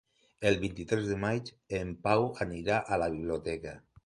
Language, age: Catalan, 40-49